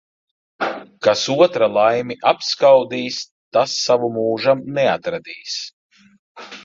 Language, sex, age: Latvian, male, 40-49